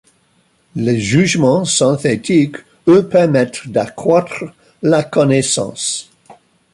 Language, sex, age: French, male, 60-69